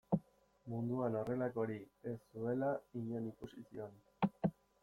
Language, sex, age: Basque, male, 19-29